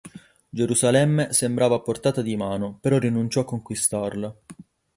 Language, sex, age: Italian, male, 19-29